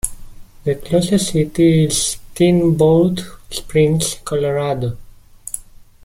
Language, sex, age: English, male, 19-29